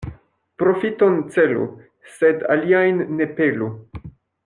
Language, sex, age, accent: Esperanto, male, 19-29, Internacia